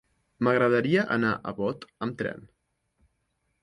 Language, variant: Catalan, Central